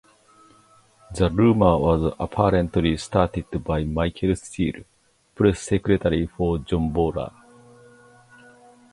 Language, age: English, 50-59